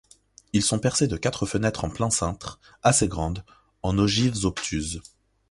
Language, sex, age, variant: French, male, 19-29, Français de métropole